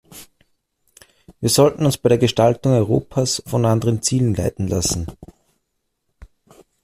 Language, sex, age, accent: German, male, 30-39, Österreichisches Deutsch